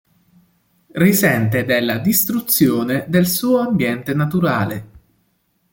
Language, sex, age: Italian, male, 19-29